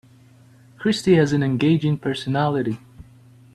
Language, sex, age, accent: English, male, 19-29, United States English